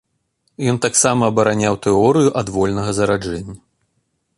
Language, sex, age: Belarusian, male, 30-39